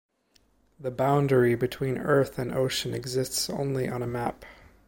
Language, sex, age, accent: English, male, 19-29, United States English